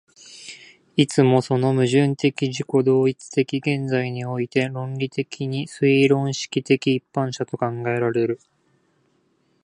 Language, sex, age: Japanese, male, 19-29